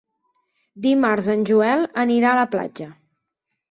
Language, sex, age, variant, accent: Catalan, female, 30-39, Central, Neutre